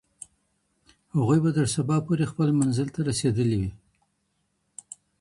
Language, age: Pashto, 60-69